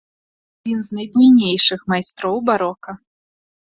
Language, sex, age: Belarusian, female, 19-29